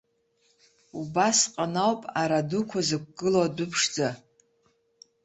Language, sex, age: Abkhazian, female, 50-59